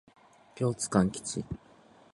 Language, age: Japanese, 19-29